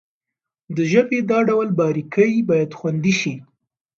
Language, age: Pashto, 19-29